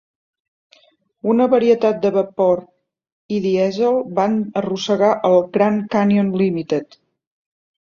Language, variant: Catalan, Central